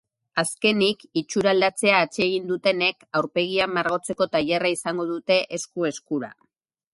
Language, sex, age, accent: Basque, female, 50-59, Erdialdekoa edo Nafarra (Gipuzkoa, Nafarroa)